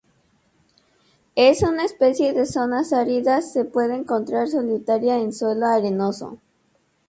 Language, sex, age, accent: Spanish, female, 19-29, México